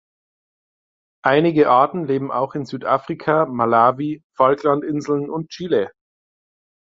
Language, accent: German, Deutschland Deutsch